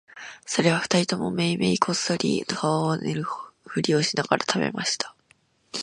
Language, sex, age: Japanese, female, 19-29